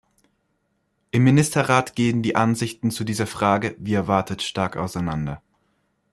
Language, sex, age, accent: German, male, 19-29, Deutschland Deutsch